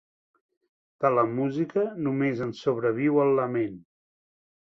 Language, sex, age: Catalan, male, 40-49